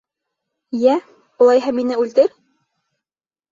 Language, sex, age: Bashkir, female, 19-29